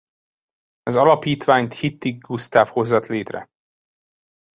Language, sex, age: Hungarian, male, 19-29